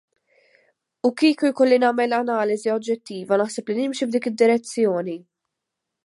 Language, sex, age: Maltese, female, 19-29